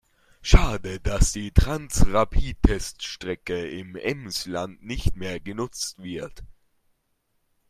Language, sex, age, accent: German, male, under 19, Österreichisches Deutsch